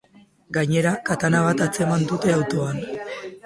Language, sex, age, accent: Basque, female, 19-29, Mendebalekoa (Araba, Bizkaia, Gipuzkoako mendebaleko herri batzuk)